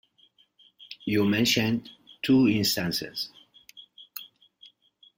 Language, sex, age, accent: English, male, 50-59, United States English